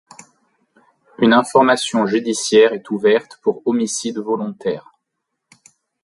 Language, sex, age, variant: French, male, 30-39, Français de métropole